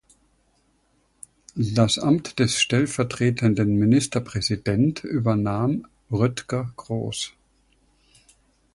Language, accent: German, Deutschland Deutsch